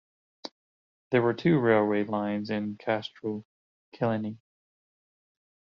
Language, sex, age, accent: English, male, 30-39, United States English